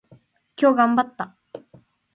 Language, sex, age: Japanese, female, 19-29